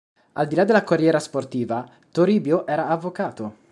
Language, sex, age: Italian, male, 30-39